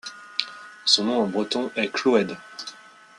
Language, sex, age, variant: French, male, 30-39, Français de métropole